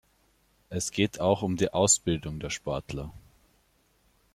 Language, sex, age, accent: German, male, 19-29, Österreichisches Deutsch